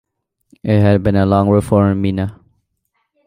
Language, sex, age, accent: English, male, under 19, India and South Asia (India, Pakistan, Sri Lanka)